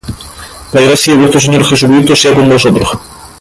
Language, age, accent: Spanish, 19-29, España: Islas Canarias